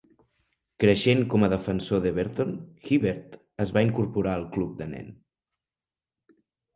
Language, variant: Catalan, Central